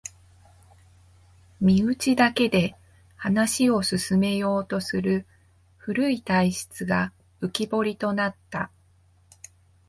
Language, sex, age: Japanese, female, 30-39